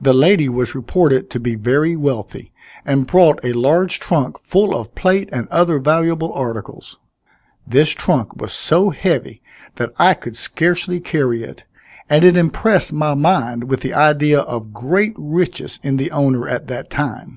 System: none